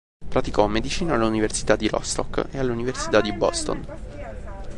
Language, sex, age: Italian, male, 19-29